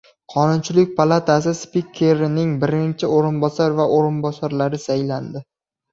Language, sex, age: Uzbek, male, under 19